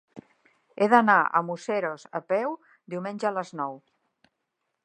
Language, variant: Catalan, Central